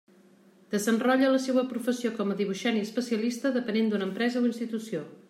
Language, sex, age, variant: Catalan, female, 40-49, Central